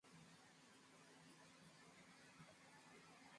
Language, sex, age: Swahili, female, 19-29